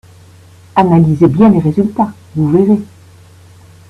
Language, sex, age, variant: French, female, 60-69, Français de métropole